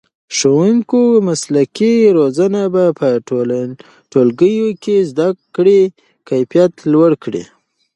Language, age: Pashto, 30-39